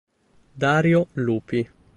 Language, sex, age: Italian, male, 19-29